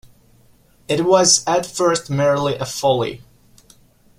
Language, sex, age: English, male, 19-29